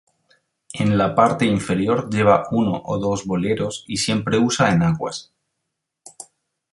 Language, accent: Spanish, Andino-Pacífico: Colombia, Perú, Ecuador, oeste de Bolivia y Venezuela andina